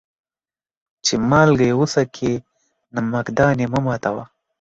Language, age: Pashto, 19-29